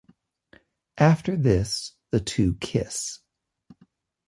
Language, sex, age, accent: English, male, 50-59, United States English